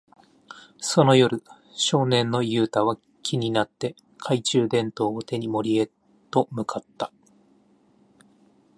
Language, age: Japanese, 40-49